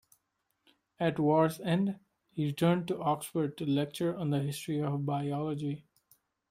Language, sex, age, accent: English, male, 19-29, India and South Asia (India, Pakistan, Sri Lanka)